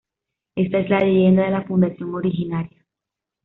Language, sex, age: Spanish, female, 19-29